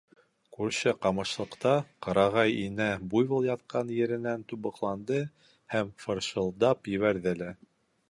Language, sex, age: Bashkir, male, 40-49